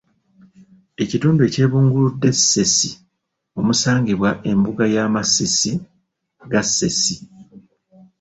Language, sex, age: Ganda, male, 40-49